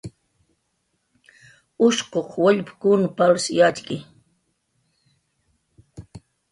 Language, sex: Jaqaru, female